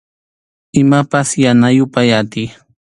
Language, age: Arequipa-La Unión Quechua, 30-39